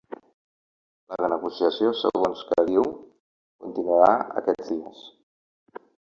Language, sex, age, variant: Catalan, male, 50-59, Central